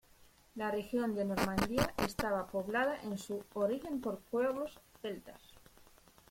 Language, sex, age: Spanish, female, 30-39